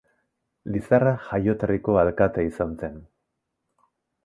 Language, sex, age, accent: Basque, male, 40-49, Erdialdekoa edo Nafarra (Gipuzkoa, Nafarroa)